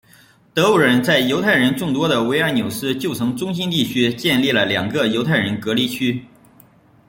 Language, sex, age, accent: Chinese, male, 30-39, 出生地：河南省